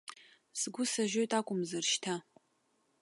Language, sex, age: Abkhazian, female, 19-29